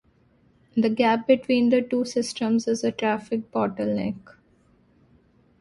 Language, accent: English, India and South Asia (India, Pakistan, Sri Lanka)